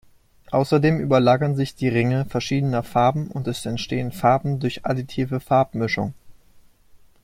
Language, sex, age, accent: German, male, 19-29, Deutschland Deutsch